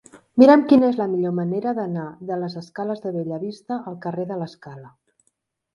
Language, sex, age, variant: Catalan, female, 40-49, Central